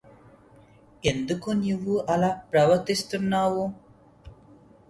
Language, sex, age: Telugu, male, 19-29